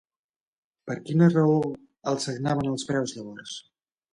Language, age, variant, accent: Catalan, 30-39, Central, central